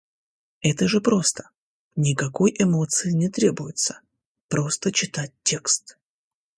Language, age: Russian, 30-39